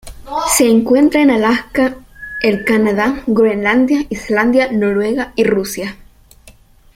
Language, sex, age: Spanish, female, 19-29